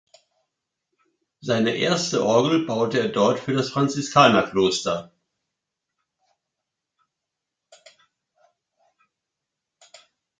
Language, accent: German, Deutschland Deutsch